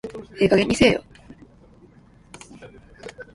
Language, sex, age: Japanese, female, under 19